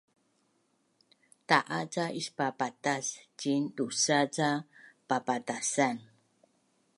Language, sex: Bunun, female